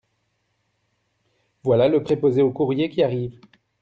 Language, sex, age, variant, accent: French, male, 30-39, Français d'Europe, Français de Belgique